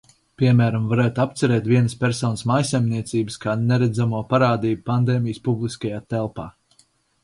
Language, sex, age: Latvian, male, 19-29